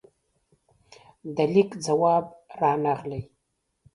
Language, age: Pashto, 40-49